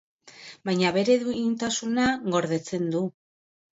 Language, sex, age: Basque, female, 40-49